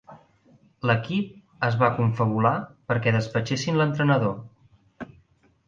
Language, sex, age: Catalan, male, 19-29